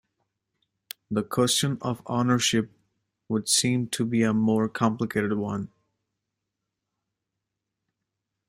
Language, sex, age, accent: English, male, 19-29, United States English